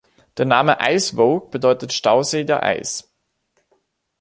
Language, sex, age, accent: German, male, 19-29, Österreichisches Deutsch